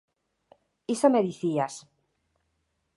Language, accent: Galician, Normativo (estándar)